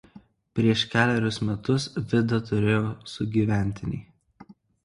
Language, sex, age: Lithuanian, male, 19-29